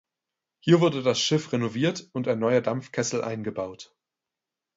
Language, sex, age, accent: German, male, 19-29, Deutschland Deutsch